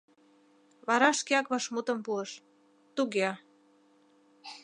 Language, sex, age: Mari, female, 30-39